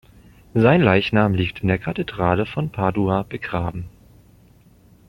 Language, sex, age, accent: German, male, 30-39, Deutschland Deutsch